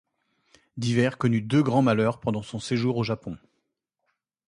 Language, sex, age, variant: French, male, 40-49, Français de métropole